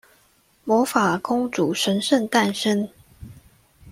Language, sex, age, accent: Chinese, female, 19-29, 出生地：宜蘭縣